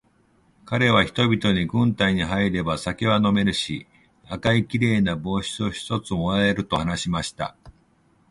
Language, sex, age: Japanese, male, 50-59